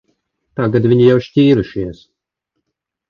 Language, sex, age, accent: Latvian, male, 40-49, bez akcenta